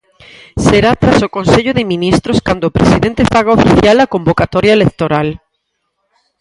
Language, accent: Galician, Normativo (estándar)